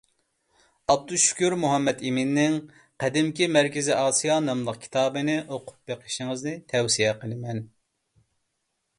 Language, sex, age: Uyghur, male, 30-39